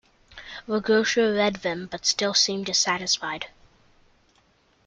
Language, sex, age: English, male, under 19